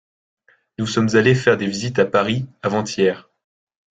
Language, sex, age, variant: French, male, 19-29, Français de métropole